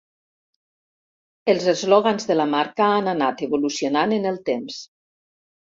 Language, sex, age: Catalan, female, 60-69